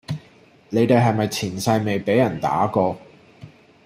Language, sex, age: Cantonese, male, 30-39